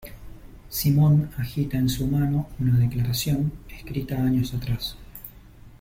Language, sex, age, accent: Spanish, male, 40-49, Rioplatense: Argentina, Uruguay, este de Bolivia, Paraguay